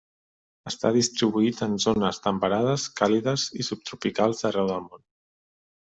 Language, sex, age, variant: Catalan, male, 19-29, Central